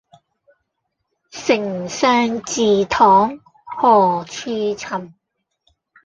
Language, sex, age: Cantonese, female, 30-39